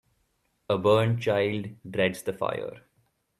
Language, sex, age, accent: English, male, 19-29, India and South Asia (India, Pakistan, Sri Lanka)